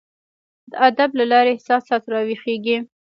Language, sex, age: Pashto, female, 19-29